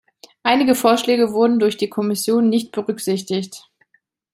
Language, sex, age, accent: German, female, 30-39, Deutschland Deutsch